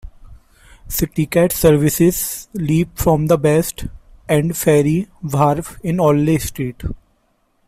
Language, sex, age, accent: English, male, 19-29, India and South Asia (India, Pakistan, Sri Lanka)